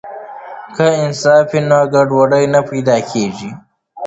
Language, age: Pashto, 19-29